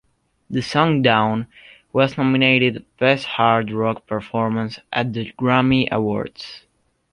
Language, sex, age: English, male, under 19